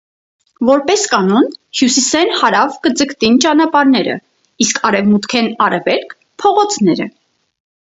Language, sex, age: Armenian, female, 30-39